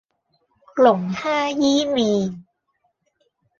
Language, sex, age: Cantonese, female, 30-39